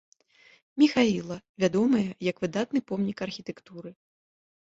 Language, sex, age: Belarusian, female, 30-39